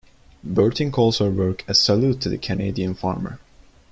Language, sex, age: English, male, 19-29